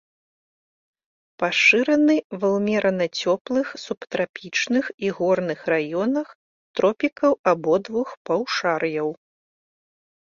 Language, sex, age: Belarusian, female, 40-49